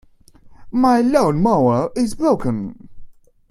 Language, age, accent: English, 19-29, United States English